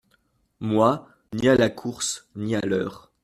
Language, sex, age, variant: French, male, 19-29, Français de métropole